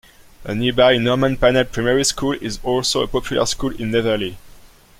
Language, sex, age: English, male, 19-29